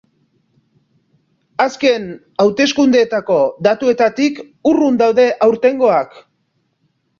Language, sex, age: Basque, male, 40-49